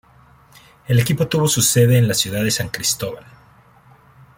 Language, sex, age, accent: Spanish, male, 30-39, México